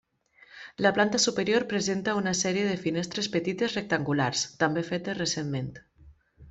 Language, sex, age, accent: Catalan, female, 30-39, valencià